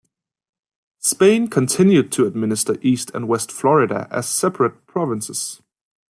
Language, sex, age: English, male, 19-29